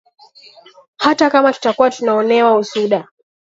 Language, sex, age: Swahili, female, 19-29